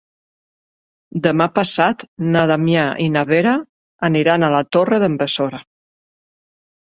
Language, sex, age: Catalan, female, 50-59